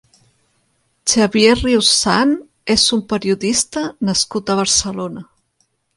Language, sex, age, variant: Catalan, female, 40-49, Central